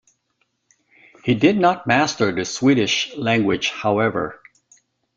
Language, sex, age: English, male, 60-69